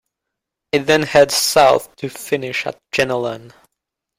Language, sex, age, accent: English, male, 19-29, United States English